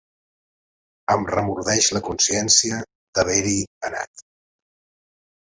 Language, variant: Catalan, Central